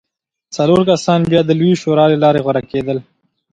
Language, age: Pashto, 19-29